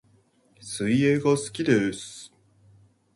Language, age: Japanese, 30-39